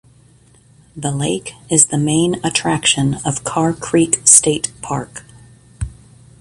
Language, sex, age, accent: English, female, 50-59, United States English